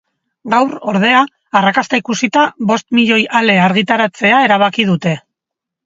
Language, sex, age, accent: Basque, female, 40-49, Erdialdekoa edo Nafarra (Gipuzkoa, Nafarroa)